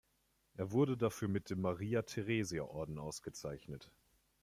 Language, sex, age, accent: German, male, 19-29, Deutschland Deutsch